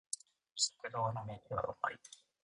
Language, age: Japanese, 30-39